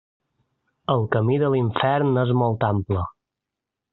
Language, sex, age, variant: Catalan, male, 19-29, Balear